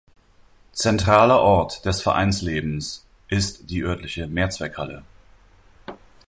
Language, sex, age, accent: German, male, 40-49, Deutschland Deutsch